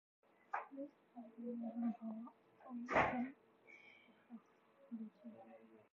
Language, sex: English, female